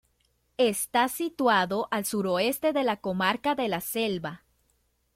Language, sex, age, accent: Spanish, female, under 19, México